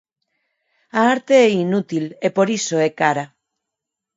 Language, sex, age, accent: Galician, female, 40-49, Neofalante